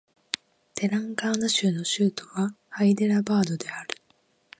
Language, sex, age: Japanese, female, 19-29